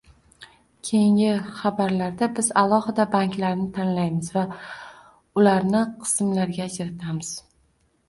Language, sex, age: Uzbek, female, 19-29